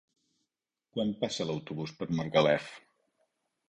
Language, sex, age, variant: Catalan, male, 40-49, Central